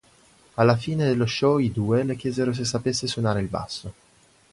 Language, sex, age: Italian, male, 19-29